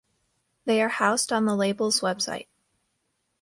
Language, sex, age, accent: English, female, under 19, United States English